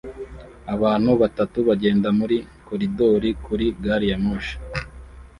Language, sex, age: Kinyarwanda, male, 19-29